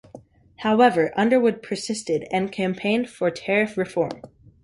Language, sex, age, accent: English, male, under 19, United States English